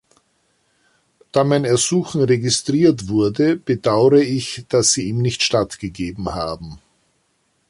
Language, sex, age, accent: German, male, 60-69, Österreichisches Deutsch